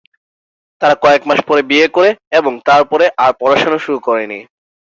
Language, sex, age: Bengali, male, 19-29